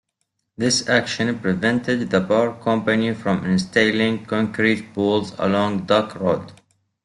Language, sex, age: English, male, 40-49